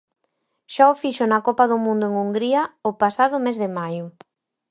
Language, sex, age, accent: Galician, female, 30-39, Normativo (estándar)